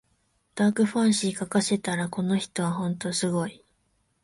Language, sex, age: Japanese, female, 19-29